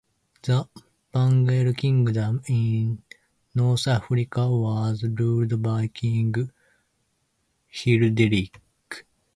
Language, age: English, 19-29